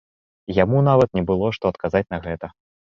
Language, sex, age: Belarusian, male, 19-29